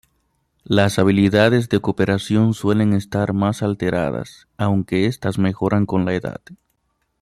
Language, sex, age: Spanish, male, 30-39